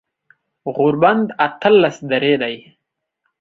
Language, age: Pashto, under 19